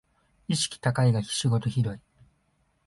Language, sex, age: Japanese, male, 19-29